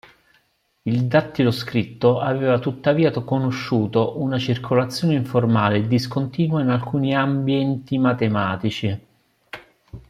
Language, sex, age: Italian, male, 40-49